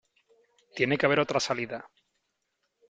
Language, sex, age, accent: Spanish, male, 40-49, España: Sur peninsular (Andalucia, Extremadura, Murcia)